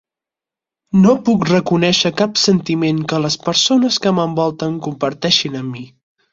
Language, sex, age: Catalan, male, 19-29